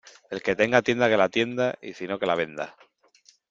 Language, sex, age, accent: Spanish, male, 19-29, España: Sur peninsular (Andalucia, Extremadura, Murcia)